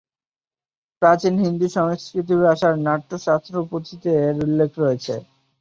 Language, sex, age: Bengali, male, 19-29